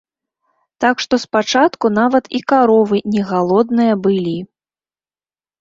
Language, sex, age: Belarusian, female, 30-39